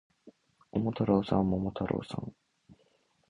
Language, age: Japanese, under 19